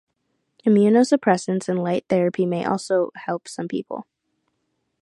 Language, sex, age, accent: English, female, under 19, United States English